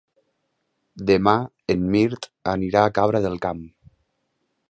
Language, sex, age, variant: Catalan, male, 19-29, Nord-Occidental